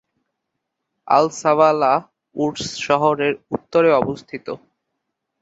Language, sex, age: Bengali, male, 19-29